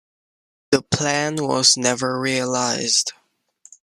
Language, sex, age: English, male, under 19